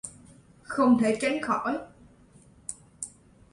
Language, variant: Vietnamese, Sài Gòn